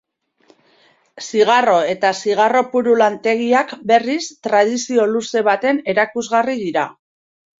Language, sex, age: Basque, female, 40-49